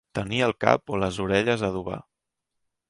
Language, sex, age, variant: Catalan, male, 19-29, Central